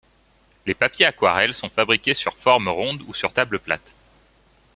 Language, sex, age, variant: French, male, 19-29, Français de métropole